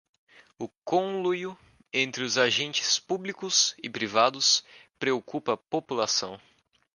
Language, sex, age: Portuguese, male, under 19